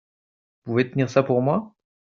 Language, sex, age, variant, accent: French, male, 30-39, Français d'Europe, Français de Belgique